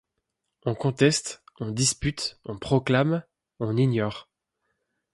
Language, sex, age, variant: French, male, 30-39, Français de métropole